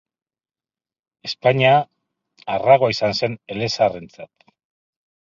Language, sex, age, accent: Basque, male, 50-59, Erdialdekoa edo Nafarra (Gipuzkoa, Nafarroa)